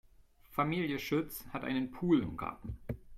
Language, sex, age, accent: German, male, 30-39, Deutschland Deutsch